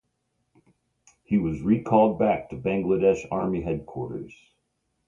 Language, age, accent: English, 50-59, United States English